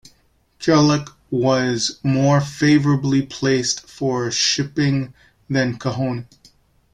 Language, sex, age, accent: English, male, 40-49, United States English